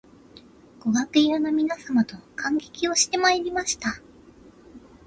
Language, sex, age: Japanese, female, 30-39